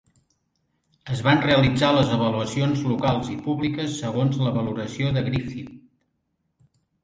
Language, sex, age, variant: Catalan, male, 60-69, Central